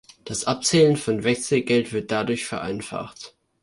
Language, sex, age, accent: German, male, under 19, Deutschland Deutsch